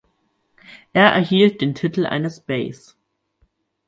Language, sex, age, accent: German, male, under 19, Deutschland Deutsch